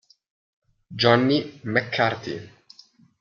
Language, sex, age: Italian, male, 19-29